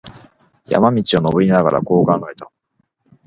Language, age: Japanese, 19-29